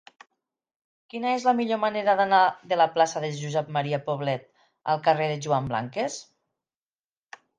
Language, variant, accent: Catalan, Nord-Occidental, Tortosí